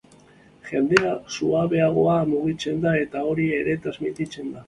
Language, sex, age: Basque, male, 30-39